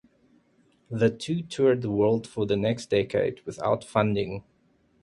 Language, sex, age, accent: English, male, 30-39, Southern African (South Africa, Zimbabwe, Namibia)